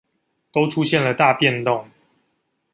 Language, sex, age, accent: Chinese, male, 19-29, 出生地：臺北市